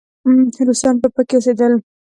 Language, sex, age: Pashto, female, under 19